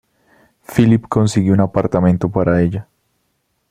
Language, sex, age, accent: Spanish, male, 19-29, Andino-Pacífico: Colombia, Perú, Ecuador, oeste de Bolivia y Venezuela andina